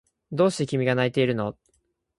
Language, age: Japanese, 19-29